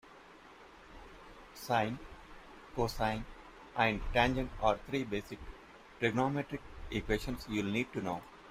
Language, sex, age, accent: English, male, 40-49, India and South Asia (India, Pakistan, Sri Lanka)